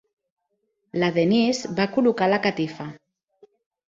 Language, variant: Catalan, Central